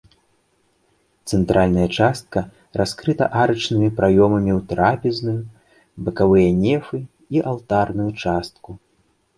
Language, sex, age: Belarusian, male, 30-39